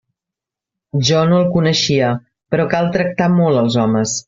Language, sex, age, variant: Catalan, female, 40-49, Central